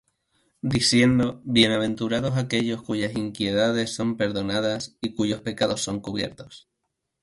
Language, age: Spanish, 19-29